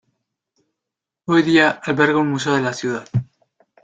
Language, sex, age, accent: Spanish, male, 19-29, México